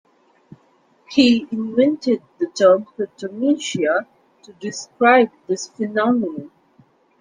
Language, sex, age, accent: English, female, 19-29, India and South Asia (India, Pakistan, Sri Lanka)